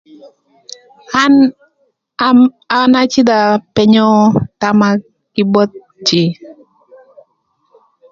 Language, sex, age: Thur, female, 30-39